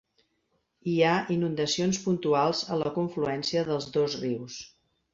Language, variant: Catalan, Central